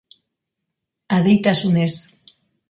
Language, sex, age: Basque, female, 40-49